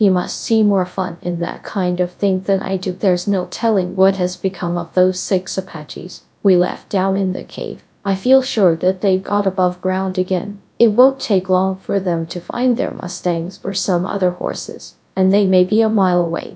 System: TTS, GradTTS